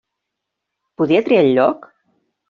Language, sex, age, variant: Catalan, female, 40-49, Central